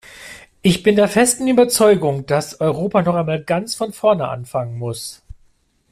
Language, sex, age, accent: German, male, 40-49, Deutschland Deutsch